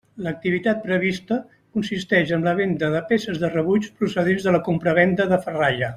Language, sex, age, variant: Catalan, male, 60-69, Central